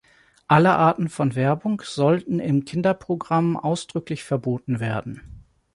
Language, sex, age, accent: German, male, 40-49, Deutschland Deutsch